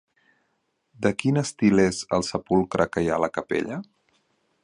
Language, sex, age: Catalan, male, 30-39